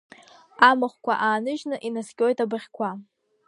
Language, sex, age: Abkhazian, female, under 19